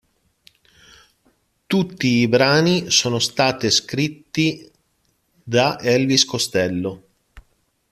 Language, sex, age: Italian, male, 40-49